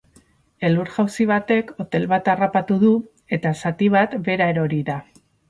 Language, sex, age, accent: Basque, female, 40-49, Mendebalekoa (Araba, Bizkaia, Gipuzkoako mendebaleko herri batzuk)